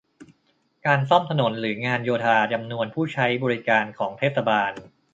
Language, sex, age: Thai, male, 30-39